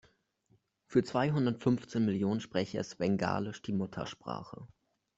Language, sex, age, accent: German, male, under 19, Deutschland Deutsch